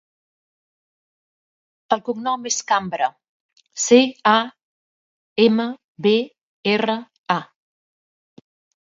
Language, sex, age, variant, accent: Catalan, female, 40-49, Central, central